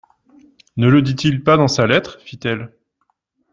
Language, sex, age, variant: French, male, 30-39, Français de métropole